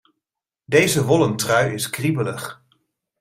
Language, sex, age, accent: Dutch, male, 30-39, Nederlands Nederlands